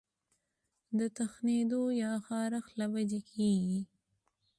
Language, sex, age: Pashto, female, 19-29